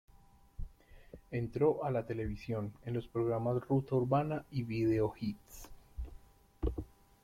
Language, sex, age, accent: Spanish, male, 30-39, Andino-Pacífico: Colombia, Perú, Ecuador, oeste de Bolivia y Venezuela andina